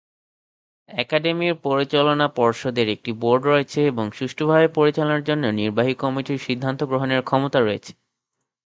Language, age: Bengali, 19-29